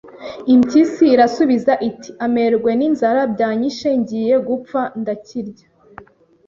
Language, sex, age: Kinyarwanda, female, 19-29